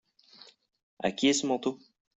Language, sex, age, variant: French, male, 30-39, Français de métropole